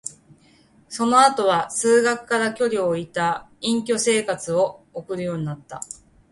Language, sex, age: Japanese, female, 40-49